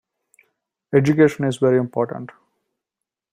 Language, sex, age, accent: English, male, 30-39, India and South Asia (India, Pakistan, Sri Lanka)